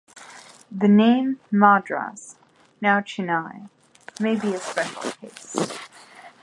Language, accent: English, United States English